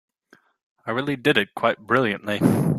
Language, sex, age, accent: English, male, 19-29, United States English